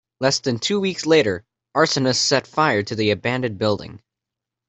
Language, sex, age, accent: English, male, under 19, United States English